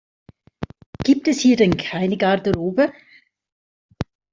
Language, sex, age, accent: German, female, 50-59, Schweizerdeutsch